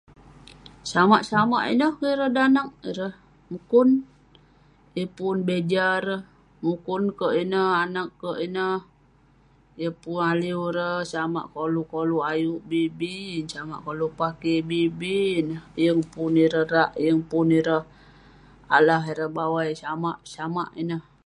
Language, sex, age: Western Penan, female, 19-29